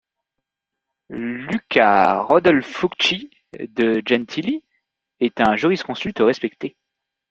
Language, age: French, 19-29